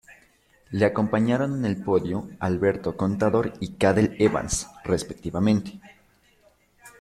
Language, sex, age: Spanish, male, 19-29